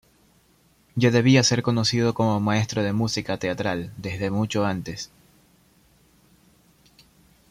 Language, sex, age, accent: Spanish, male, 19-29, Andino-Pacífico: Colombia, Perú, Ecuador, oeste de Bolivia y Venezuela andina